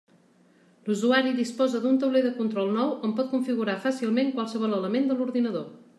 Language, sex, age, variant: Catalan, female, 40-49, Central